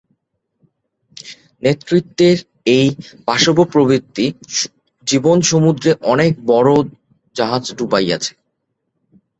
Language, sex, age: Bengali, male, 19-29